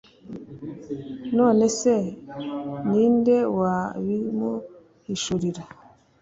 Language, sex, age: Kinyarwanda, female, 19-29